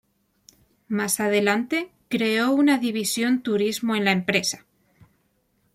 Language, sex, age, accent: Spanish, female, 19-29, España: Centro-Sur peninsular (Madrid, Toledo, Castilla-La Mancha)